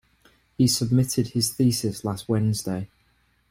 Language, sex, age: English, male, 30-39